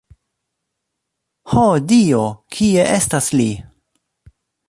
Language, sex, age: Esperanto, male, 40-49